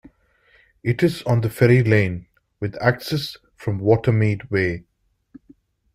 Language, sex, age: English, male, 40-49